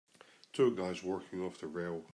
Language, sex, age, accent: English, male, 40-49, Australian English